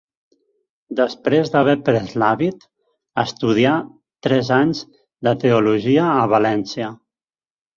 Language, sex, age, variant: Catalan, male, 19-29, Central